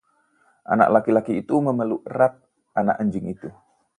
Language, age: Indonesian, 30-39